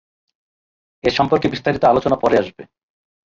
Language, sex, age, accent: Bengali, male, 40-49, প্রমিত